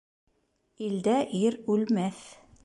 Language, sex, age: Bashkir, female, 50-59